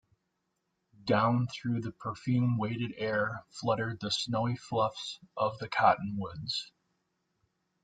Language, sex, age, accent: English, male, 30-39, United States English